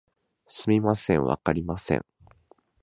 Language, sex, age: Japanese, male, 19-29